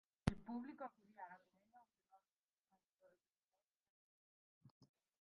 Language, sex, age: Spanish, female, 19-29